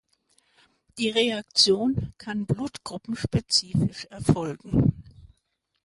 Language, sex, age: German, female, 70-79